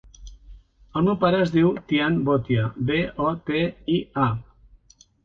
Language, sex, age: Catalan, male, 60-69